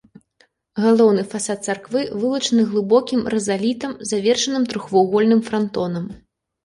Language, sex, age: Belarusian, female, 19-29